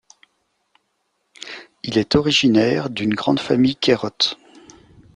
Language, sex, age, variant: French, male, 50-59, Français de métropole